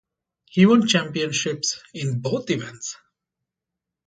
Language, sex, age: English, male, 30-39